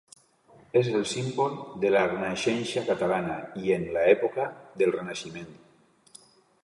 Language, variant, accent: Catalan, Alacantí, valencià